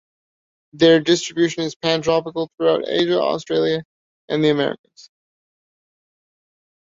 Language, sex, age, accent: English, male, 40-49, Canadian English